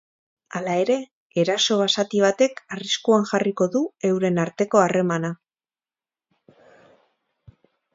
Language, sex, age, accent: Basque, female, 40-49, Mendebalekoa (Araba, Bizkaia, Gipuzkoako mendebaleko herri batzuk)